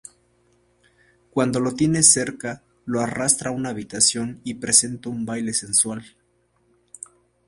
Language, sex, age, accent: Spanish, male, 19-29, México